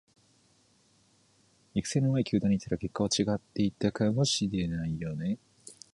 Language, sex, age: Japanese, male, 19-29